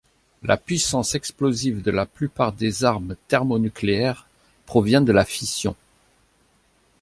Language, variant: French, Français de métropole